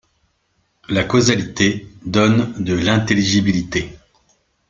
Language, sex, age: French, male, 40-49